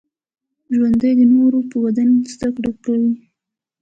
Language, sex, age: Pashto, female, 19-29